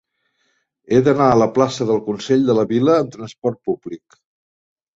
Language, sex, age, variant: Catalan, male, 70-79, Central